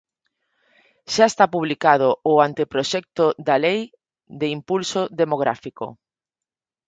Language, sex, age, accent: Galician, female, 40-49, Normativo (estándar)